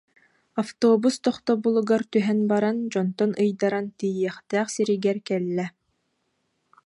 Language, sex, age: Yakut, female, 19-29